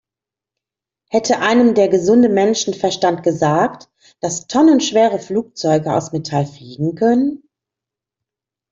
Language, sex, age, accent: German, female, 40-49, Deutschland Deutsch